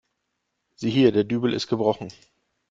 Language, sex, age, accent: German, male, 40-49, Deutschland Deutsch